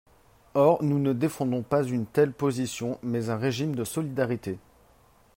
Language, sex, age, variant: French, male, 30-39, Français de métropole